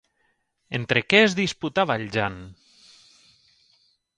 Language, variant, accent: Catalan, Valencià meridional, valencià